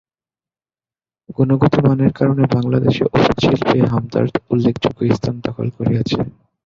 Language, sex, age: Bengali, male, 19-29